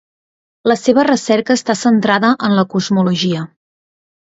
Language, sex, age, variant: Catalan, female, 19-29, Central